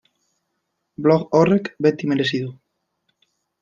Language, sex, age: Basque, male, 19-29